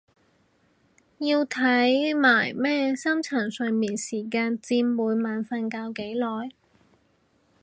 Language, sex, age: Cantonese, female, 30-39